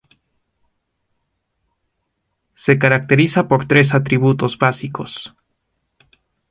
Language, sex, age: Spanish, male, 19-29